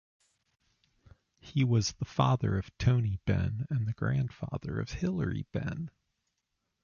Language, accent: English, United States English